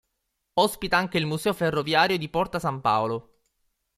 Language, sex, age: Italian, male, 19-29